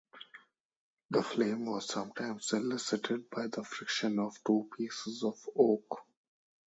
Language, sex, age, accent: English, male, 19-29, India and South Asia (India, Pakistan, Sri Lanka)